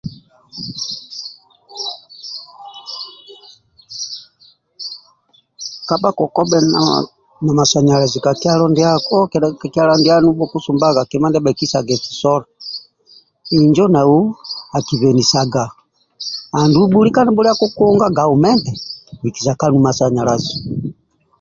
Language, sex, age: Amba (Uganda), male, 60-69